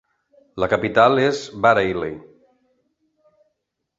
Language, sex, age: Catalan, male, 60-69